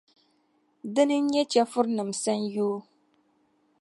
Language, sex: Dagbani, female